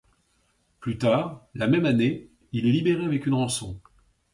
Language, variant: French, Français de métropole